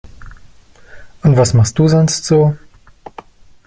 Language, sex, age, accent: German, male, 30-39, Deutschland Deutsch